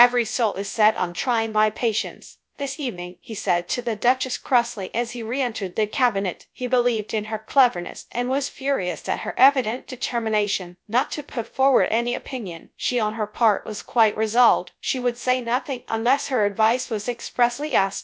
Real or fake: fake